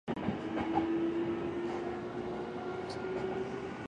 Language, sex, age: Japanese, male, 19-29